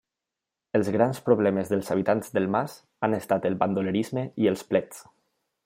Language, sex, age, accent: Catalan, male, 19-29, valencià